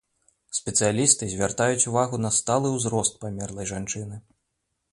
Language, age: Belarusian, 30-39